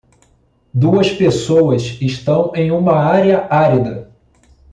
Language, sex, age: Portuguese, male, 40-49